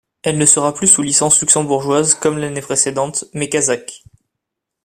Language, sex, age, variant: French, male, 19-29, Français de métropole